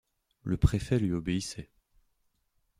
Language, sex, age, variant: French, male, 19-29, Français de métropole